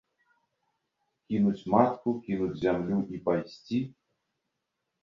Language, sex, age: Belarusian, male, 30-39